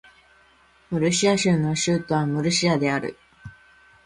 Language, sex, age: Japanese, female, 19-29